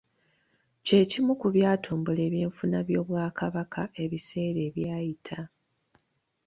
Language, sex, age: Ganda, female, 30-39